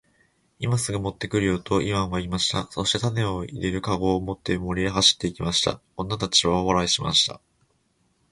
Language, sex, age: Japanese, male, 19-29